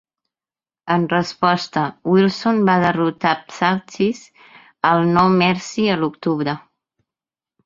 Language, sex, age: Catalan, female, 50-59